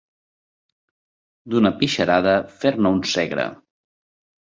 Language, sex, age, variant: Catalan, male, 40-49, Nord-Occidental